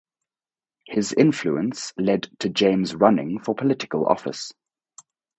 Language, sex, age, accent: English, male, 30-39, United States English